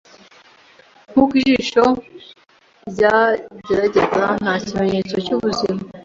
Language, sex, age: Kinyarwanda, female, 19-29